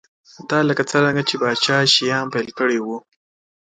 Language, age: Pashto, 19-29